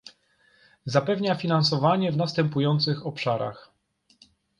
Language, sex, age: Polish, male, 30-39